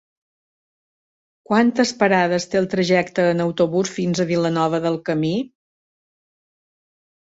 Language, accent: Catalan, mallorquí